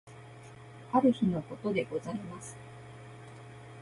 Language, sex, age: Japanese, female, 19-29